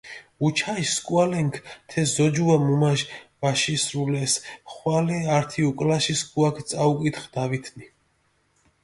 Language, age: Mingrelian, 30-39